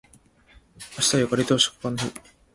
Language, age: Japanese, 19-29